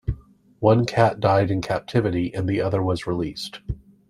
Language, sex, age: English, male, 40-49